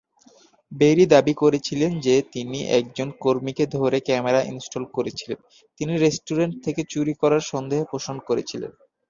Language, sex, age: Bengali, male, under 19